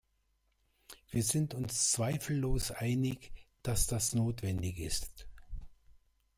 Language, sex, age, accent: German, male, 60-69, Deutschland Deutsch